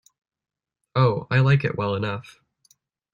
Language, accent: English, United States English